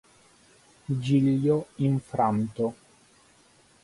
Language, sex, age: Italian, male, 30-39